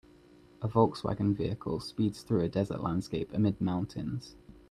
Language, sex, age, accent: English, male, 19-29, England English